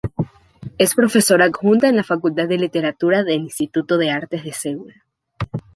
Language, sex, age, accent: Spanish, female, 19-29, Andino-Pacífico: Colombia, Perú, Ecuador, oeste de Bolivia y Venezuela andina